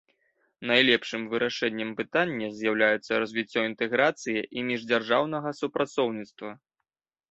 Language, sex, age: Belarusian, male, 19-29